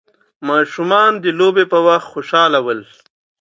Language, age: Pashto, 30-39